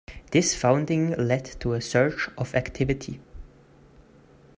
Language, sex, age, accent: English, male, under 19, United States English